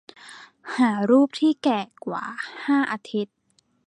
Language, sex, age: Thai, female, 19-29